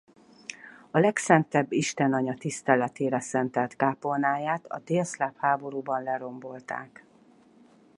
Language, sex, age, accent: Hungarian, female, 40-49, budapesti